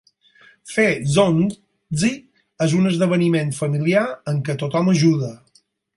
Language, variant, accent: Catalan, Balear, balear